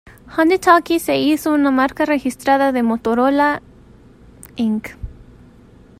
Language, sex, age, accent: Spanish, female, 19-29, México